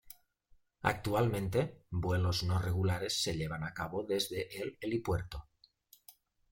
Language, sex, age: Spanish, male, 50-59